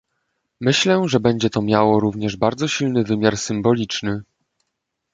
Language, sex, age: Polish, male, 19-29